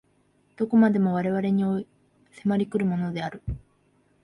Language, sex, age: Japanese, female, 19-29